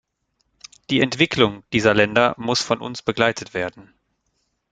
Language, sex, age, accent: German, male, 40-49, Deutschland Deutsch